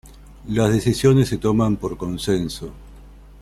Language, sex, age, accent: Spanish, male, 40-49, Rioplatense: Argentina, Uruguay, este de Bolivia, Paraguay